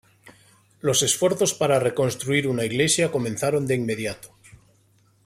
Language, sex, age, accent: Spanish, male, 40-49, España: Norte peninsular (Asturias, Castilla y León, Cantabria, País Vasco, Navarra, Aragón, La Rioja, Guadalajara, Cuenca)